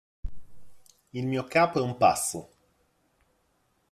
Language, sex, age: Italian, male, 40-49